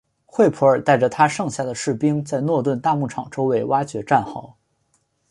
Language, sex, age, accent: Chinese, male, 19-29, 出生地：辽宁省